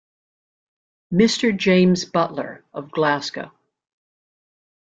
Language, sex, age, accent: English, female, 40-49, United States English